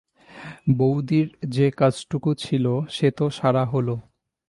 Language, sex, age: Bengali, male, 19-29